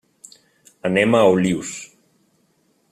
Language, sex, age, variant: Catalan, male, 19-29, Central